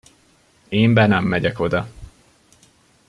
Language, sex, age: Hungarian, male, 19-29